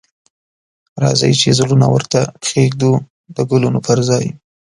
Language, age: Pashto, under 19